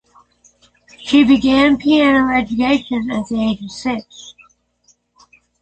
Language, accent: English, United States English